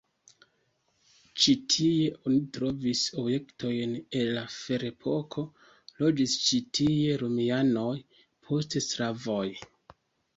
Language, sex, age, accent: Esperanto, male, 30-39, Internacia